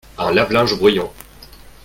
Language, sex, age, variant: French, male, 30-39, Français de métropole